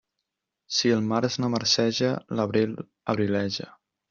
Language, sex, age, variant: Catalan, male, 19-29, Central